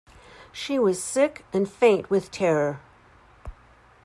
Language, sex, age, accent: English, female, 60-69, United States English